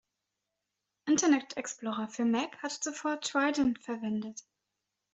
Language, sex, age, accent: German, female, 19-29, Deutschland Deutsch